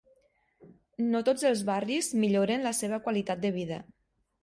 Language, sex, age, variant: Catalan, female, 30-39, Nord-Occidental